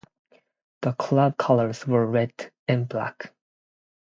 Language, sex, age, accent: English, male, 19-29, United States English